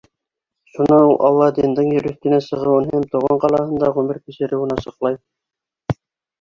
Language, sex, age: Bashkir, female, 60-69